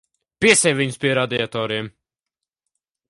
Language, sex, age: Latvian, male, under 19